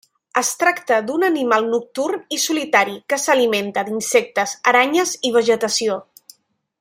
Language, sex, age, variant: Catalan, female, 30-39, Central